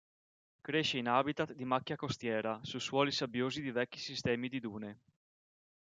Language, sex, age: Italian, male, 30-39